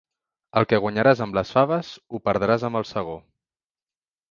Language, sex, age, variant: Catalan, male, 19-29, Central